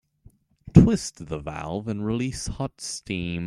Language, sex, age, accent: English, male, under 19, England English